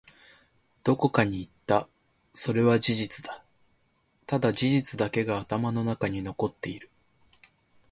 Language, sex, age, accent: Japanese, male, 19-29, 標準語